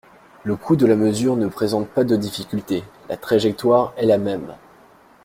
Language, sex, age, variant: French, male, 19-29, Français de métropole